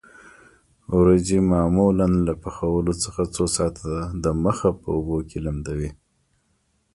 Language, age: Pashto, 30-39